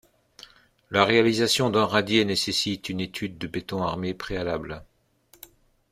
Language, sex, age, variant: French, male, 50-59, Français de métropole